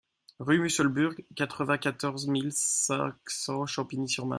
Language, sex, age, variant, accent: French, male, 19-29, Français d'Europe, Français de Belgique